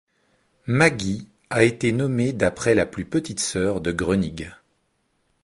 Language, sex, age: French, male, 40-49